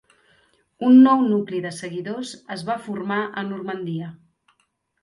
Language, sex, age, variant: Catalan, female, 40-49, Central